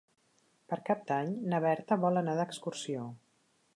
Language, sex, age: Catalan, female, 40-49